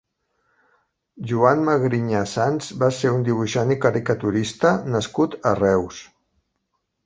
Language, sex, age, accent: Catalan, male, 50-59, Barceloní